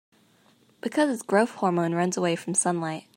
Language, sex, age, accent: English, female, 19-29, United States English